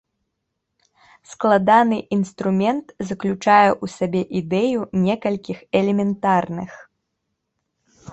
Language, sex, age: Belarusian, female, 19-29